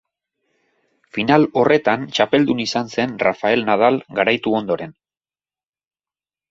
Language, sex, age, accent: Basque, male, 40-49, Mendebalekoa (Araba, Bizkaia, Gipuzkoako mendebaleko herri batzuk)